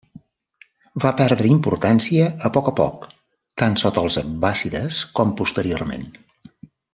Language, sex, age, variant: Catalan, male, 70-79, Central